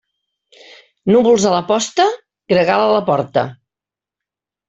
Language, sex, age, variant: Catalan, female, 60-69, Central